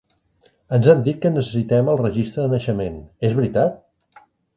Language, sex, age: Catalan, male, 60-69